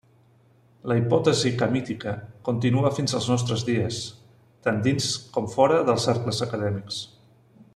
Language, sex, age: Catalan, male, 40-49